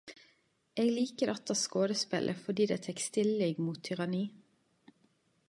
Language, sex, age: Norwegian Nynorsk, female, 30-39